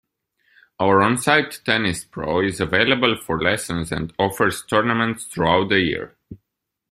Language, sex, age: English, male, 19-29